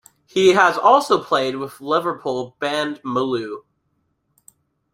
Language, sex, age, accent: English, male, under 19, United States English